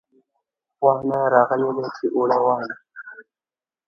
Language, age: Pashto, under 19